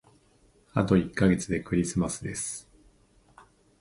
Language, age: Japanese, 40-49